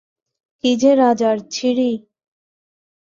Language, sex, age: Bengali, female, 19-29